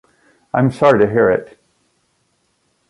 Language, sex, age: English, male, 50-59